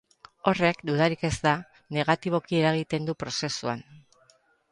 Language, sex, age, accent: Basque, female, 50-59, Erdialdekoa edo Nafarra (Gipuzkoa, Nafarroa)